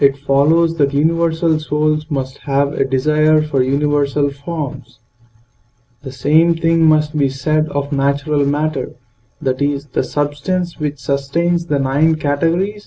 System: none